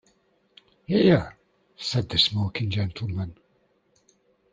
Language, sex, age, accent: English, male, 50-59, England English